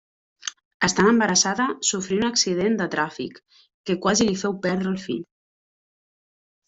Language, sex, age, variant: Catalan, female, 30-39, Central